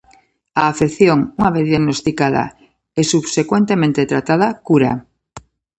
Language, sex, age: Galician, female, 50-59